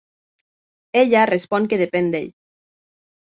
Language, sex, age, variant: Catalan, female, 19-29, Nord-Occidental